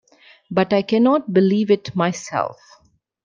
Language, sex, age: English, female, under 19